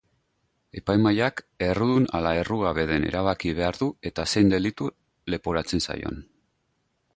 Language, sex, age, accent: Basque, male, 40-49, Mendebalekoa (Araba, Bizkaia, Gipuzkoako mendebaleko herri batzuk)